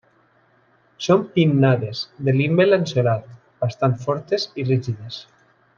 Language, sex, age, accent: Catalan, male, 30-39, valencià